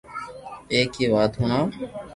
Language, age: Loarki, 40-49